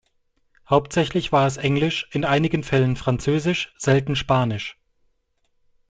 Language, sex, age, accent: German, male, 30-39, Deutschland Deutsch